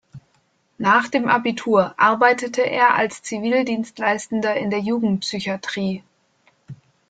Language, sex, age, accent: German, female, 19-29, Deutschland Deutsch